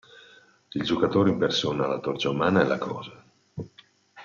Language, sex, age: Italian, male, 50-59